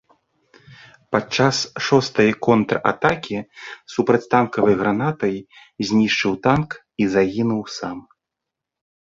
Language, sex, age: Belarusian, male, 40-49